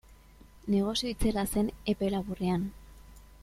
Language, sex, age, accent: Basque, female, 19-29, Mendebalekoa (Araba, Bizkaia, Gipuzkoako mendebaleko herri batzuk)